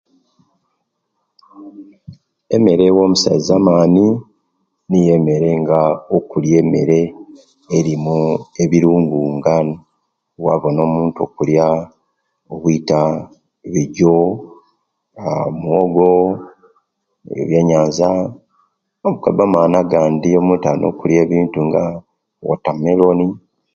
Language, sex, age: Kenyi, male, 40-49